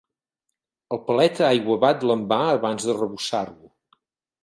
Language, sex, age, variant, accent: Catalan, male, 50-59, Central, Girona